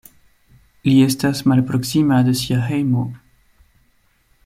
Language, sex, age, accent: Esperanto, male, 19-29, Internacia